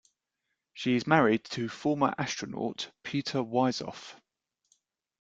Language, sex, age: English, male, 40-49